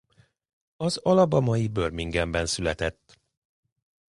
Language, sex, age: Hungarian, male, 40-49